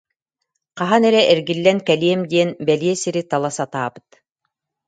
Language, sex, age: Yakut, female, 50-59